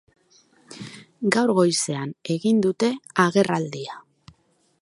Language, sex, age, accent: Basque, female, 40-49, Mendebalekoa (Araba, Bizkaia, Gipuzkoako mendebaleko herri batzuk)